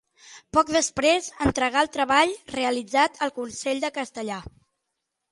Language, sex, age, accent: Catalan, female, 19-29, nord-occidental; septentrional